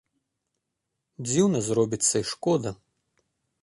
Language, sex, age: Belarusian, male, 30-39